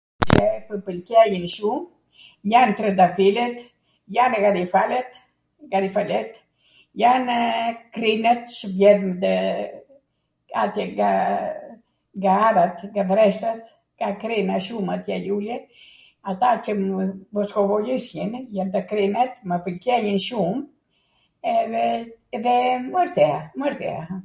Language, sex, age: Arvanitika Albanian, female, 70-79